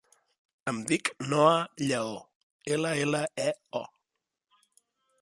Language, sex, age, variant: Catalan, male, 30-39, Central